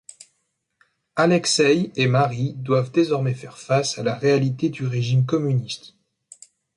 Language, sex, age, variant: French, male, 19-29, Français de métropole